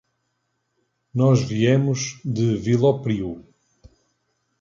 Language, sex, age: Portuguese, male, 40-49